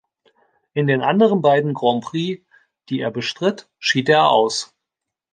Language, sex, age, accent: German, male, 40-49, Deutschland Deutsch